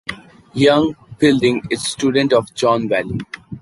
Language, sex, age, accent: English, male, 19-29, India and South Asia (India, Pakistan, Sri Lanka)